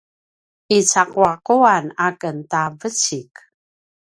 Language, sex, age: Paiwan, female, 50-59